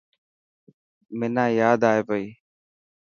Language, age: Dhatki, 19-29